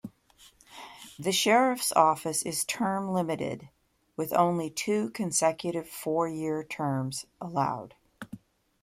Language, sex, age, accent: English, female, 50-59, United States English